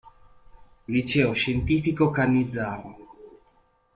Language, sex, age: Italian, male, 30-39